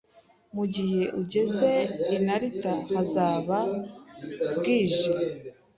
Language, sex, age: Kinyarwanda, female, 19-29